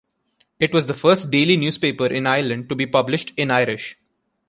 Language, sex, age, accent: English, male, under 19, India and South Asia (India, Pakistan, Sri Lanka)